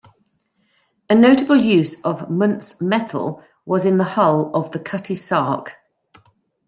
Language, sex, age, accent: English, female, 50-59, England English